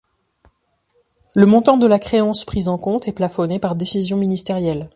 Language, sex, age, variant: French, female, 40-49, Français de métropole